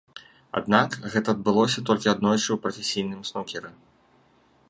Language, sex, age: Belarusian, male, 30-39